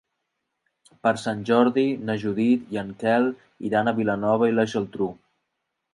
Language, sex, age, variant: Catalan, male, 19-29, Central